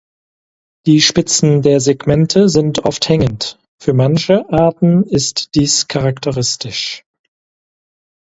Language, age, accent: German, 40-49, Deutschland Deutsch